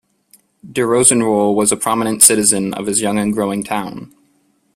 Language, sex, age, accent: English, male, under 19, United States English